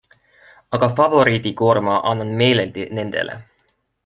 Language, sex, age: Estonian, male, 19-29